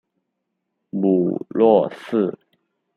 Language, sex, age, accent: Chinese, male, 19-29, 出生地：四川省